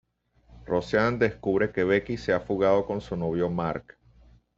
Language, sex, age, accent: Spanish, male, 40-49, Caribe: Cuba, Venezuela, Puerto Rico, República Dominicana, Panamá, Colombia caribeña, México caribeño, Costa del golfo de México